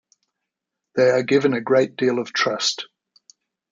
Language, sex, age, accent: English, male, 60-69, Australian English